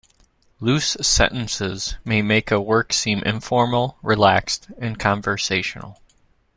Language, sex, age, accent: English, male, 30-39, United States English